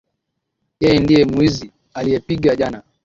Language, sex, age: Swahili, male, 19-29